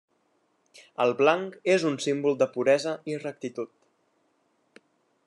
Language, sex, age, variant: Catalan, male, under 19, Central